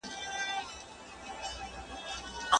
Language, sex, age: Pashto, female, 30-39